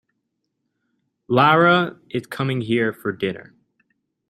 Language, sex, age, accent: English, male, 19-29, United States English